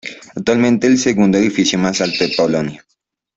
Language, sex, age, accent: Spanish, male, 19-29, Andino-Pacífico: Colombia, Perú, Ecuador, oeste de Bolivia y Venezuela andina